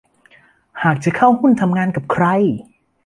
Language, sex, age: Thai, male, 19-29